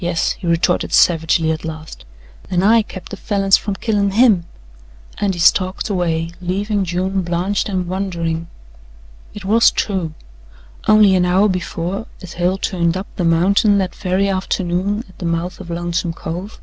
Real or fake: real